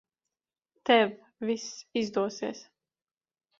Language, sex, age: Latvian, female, 19-29